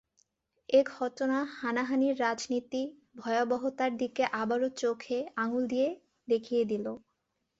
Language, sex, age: Bengali, female, 19-29